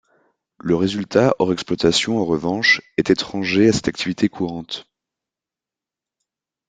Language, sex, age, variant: French, male, 19-29, Français de métropole